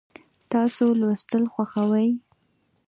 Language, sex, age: Pashto, female, 19-29